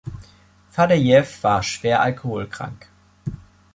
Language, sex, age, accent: German, male, 19-29, Deutschland Deutsch